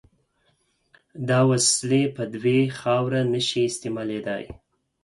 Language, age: Pashto, 30-39